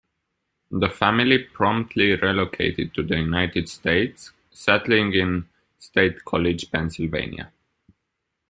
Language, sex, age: English, male, 19-29